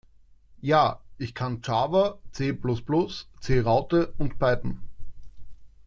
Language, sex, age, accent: German, male, 30-39, Österreichisches Deutsch